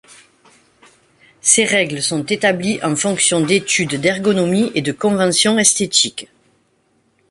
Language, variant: French, Français de métropole